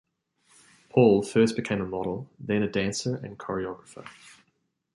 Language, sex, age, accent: English, male, 19-29, Australian English